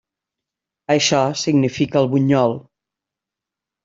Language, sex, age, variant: Catalan, female, 50-59, Nord-Occidental